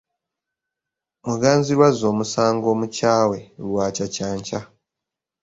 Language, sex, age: Ganda, male, 19-29